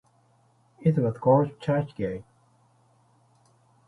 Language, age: English, 50-59